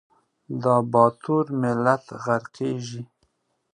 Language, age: Pashto, 40-49